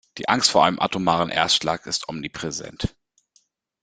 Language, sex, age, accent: German, male, 30-39, Deutschland Deutsch